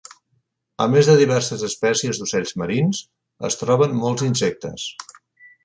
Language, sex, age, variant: Catalan, male, 60-69, Central